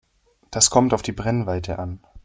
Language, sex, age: German, male, 19-29